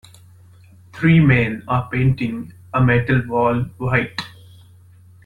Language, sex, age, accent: English, male, 19-29, India and South Asia (India, Pakistan, Sri Lanka)